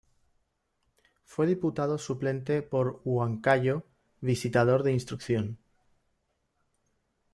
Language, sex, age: Spanish, male, 40-49